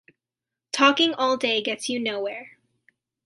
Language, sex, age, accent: English, female, under 19, United States English